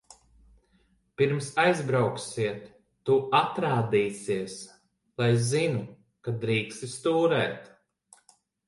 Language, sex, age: Latvian, male, 30-39